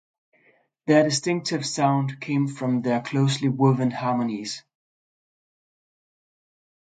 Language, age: English, 30-39